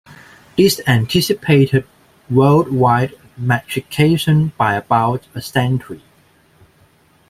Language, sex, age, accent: English, male, 19-29, Hong Kong English